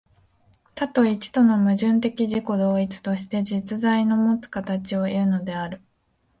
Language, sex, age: Japanese, female, 19-29